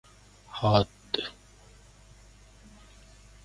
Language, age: Persian, 40-49